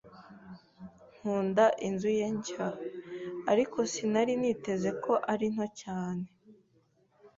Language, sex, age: Kinyarwanda, female, 19-29